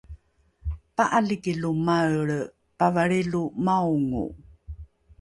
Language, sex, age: Rukai, female, 40-49